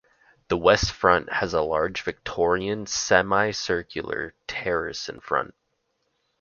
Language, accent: English, Canadian English